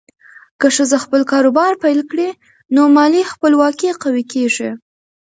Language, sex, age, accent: Pashto, female, under 19, کندهاری لهجه